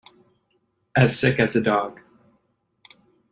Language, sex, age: English, male, 19-29